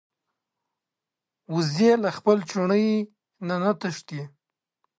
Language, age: Pashto, 19-29